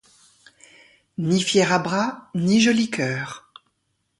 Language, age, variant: French, 60-69, Français de métropole